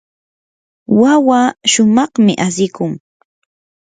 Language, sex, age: Yanahuanca Pasco Quechua, female, 19-29